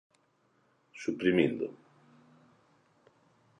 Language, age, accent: Galician, 60-69, Normativo (estándar)